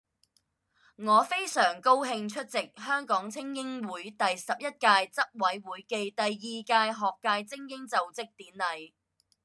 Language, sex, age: Cantonese, female, 30-39